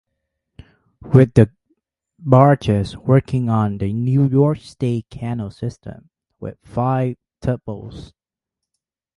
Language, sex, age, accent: English, male, 19-29, Canadian English